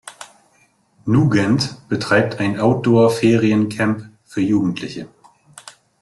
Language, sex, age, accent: German, male, 40-49, Deutschland Deutsch